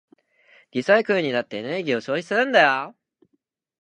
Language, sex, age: Japanese, male, 19-29